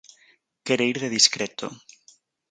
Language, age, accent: Galician, 19-29, Normativo (estándar)